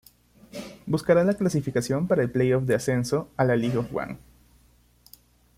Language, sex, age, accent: Spanish, male, 19-29, Andino-Pacífico: Colombia, Perú, Ecuador, oeste de Bolivia y Venezuela andina